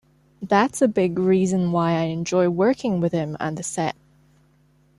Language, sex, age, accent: English, female, 19-29, Hong Kong English